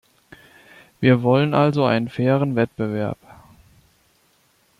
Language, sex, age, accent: German, male, 19-29, Deutschland Deutsch